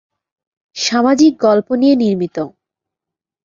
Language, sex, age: Bengali, female, 19-29